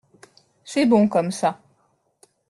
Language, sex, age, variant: French, female, 30-39, Français de métropole